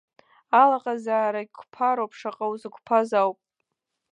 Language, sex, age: Abkhazian, female, under 19